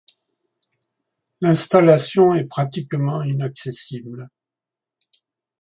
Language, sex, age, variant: French, male, 60-69, Français de métropole